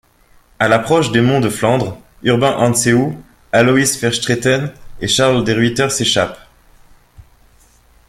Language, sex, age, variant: French, male, 19-29, Français de métropole